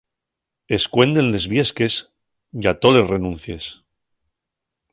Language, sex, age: Asturian, male, 40-49